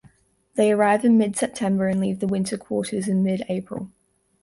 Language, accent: English, Australian English